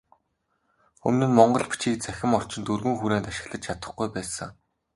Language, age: Mongolian, 19-29